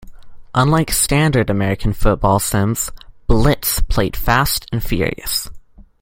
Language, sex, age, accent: English, male, under 19, United States English